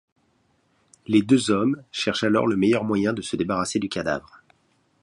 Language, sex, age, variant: French, male, 40-49, Français de métropole